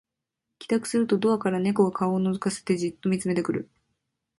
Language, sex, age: Japanese, female, 19-29